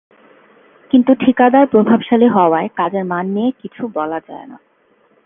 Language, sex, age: Bengali, female, 19-29